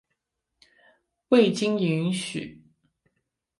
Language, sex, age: Chinese, male, 19-29